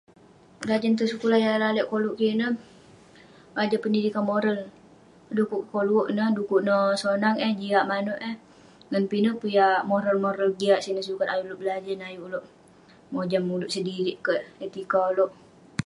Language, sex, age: Western Penan, female, under 19